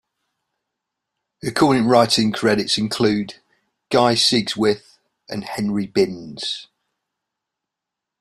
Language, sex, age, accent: English, male, 19-29, England English